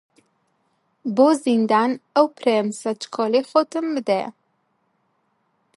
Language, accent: Central Kurdish, سۆرانی